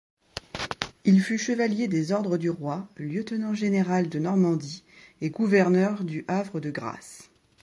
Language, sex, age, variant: French, female, 30-39, Français de métropole